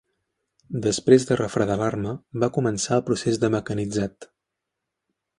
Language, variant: Catalan, Central